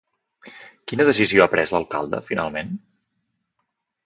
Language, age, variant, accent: Catalan, 30-39, Central, central